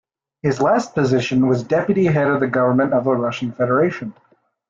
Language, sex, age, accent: English, male, under 19, United States English